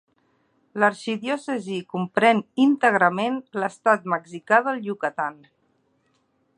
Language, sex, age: Catalan, female, 30-39